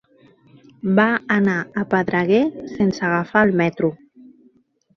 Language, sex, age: Catalan, female, 40-49